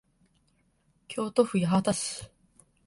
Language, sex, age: Japanese, female, under 19